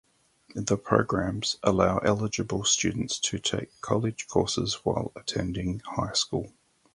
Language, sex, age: English, male, 40-49